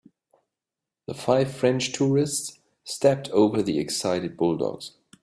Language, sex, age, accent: English, male, 50-59, England English